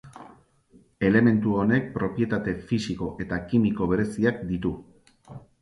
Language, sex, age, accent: Basque, male, 40-49, Erdialdekoa edo Nafarra (Gipuzkoa, Nafarroa)